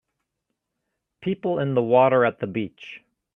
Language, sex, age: English, male, 50-59